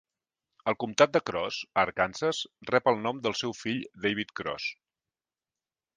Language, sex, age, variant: Catalan, male, 50-59, Central